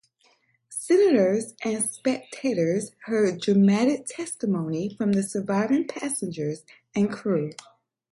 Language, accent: English, United States English